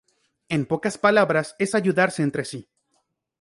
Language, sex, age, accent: Spanish, male, 19-29, México